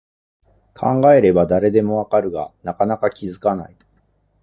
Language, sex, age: Japanese, male, 50-59